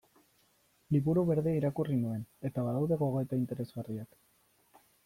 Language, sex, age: Basque, male, 19-29